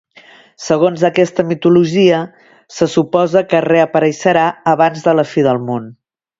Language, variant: Catalan, Septentrional